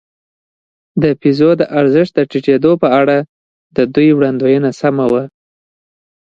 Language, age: Pashto, under 19